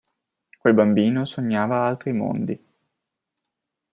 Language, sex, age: Italian, male, 19-29